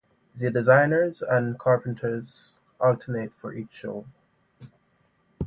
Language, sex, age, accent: English, male, 30-39, England English